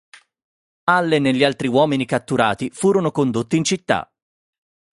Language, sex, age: Italian, male, 30-39